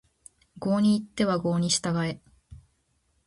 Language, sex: Japanese, female